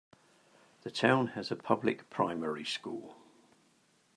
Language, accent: English, England English